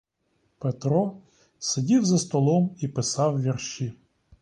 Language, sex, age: Ukrainian, male, 30-39